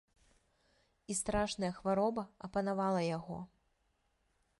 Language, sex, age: Belarusian, female, 19-29